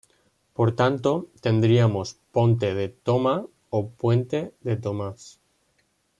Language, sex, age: Spanish, male, 19-29